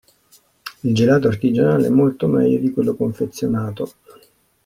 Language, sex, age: Italian, male, 40-49